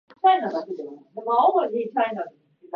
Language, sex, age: Japanese, male, 19-29